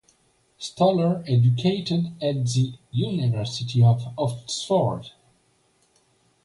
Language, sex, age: English, male, 60-69